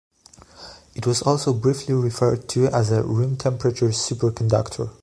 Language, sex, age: English, male, 19-29